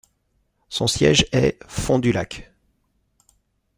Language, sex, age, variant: French, male, 40-49, Français de métropole